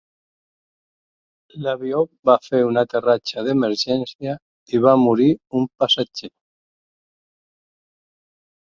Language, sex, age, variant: Catalan, male, 60-69, Central